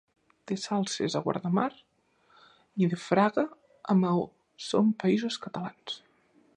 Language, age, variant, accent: Catalan, under 19, Nord-Occidental, nord-occidental